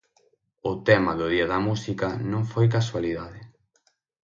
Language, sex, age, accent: Galician, male, 19-29, Central (gheada); Oriental (común en zona oriental); Normativo (estándar)